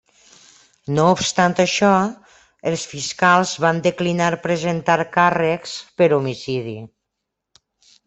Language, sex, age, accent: Catalan, female, 40-49, valencià